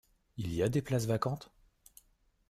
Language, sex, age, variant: French, male, 30-39, Français de métropole